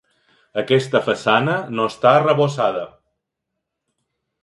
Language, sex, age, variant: Catalan, male, 40-49, Balear